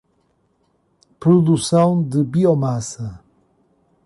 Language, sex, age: Portuguese, male, 40-49